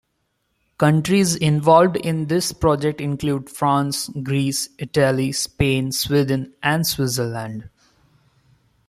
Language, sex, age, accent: English, male, 19-29, India and South Asia (India, Pakistan, Sri Lanka)